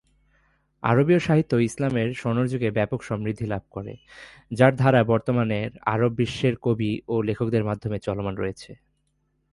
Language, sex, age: Bengali, male, 19-29